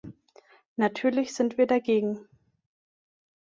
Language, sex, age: German, female, 19-29